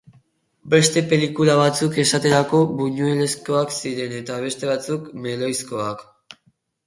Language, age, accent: Basque, under 19, Erdialdekoa edo Nafarra (Gipuzkoa, Nafarroa)